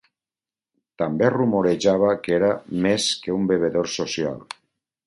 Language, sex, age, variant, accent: Catalan, male, 50-59, Valencià meridional, valencià